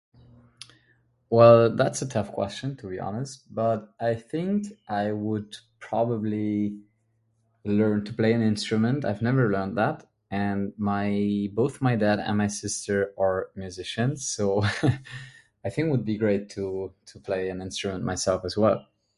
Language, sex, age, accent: English, male, 19-29, German English